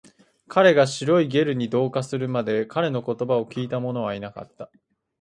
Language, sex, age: Japanese, male, under 19